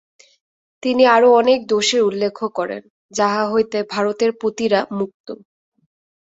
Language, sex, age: Bengali, female, 19-29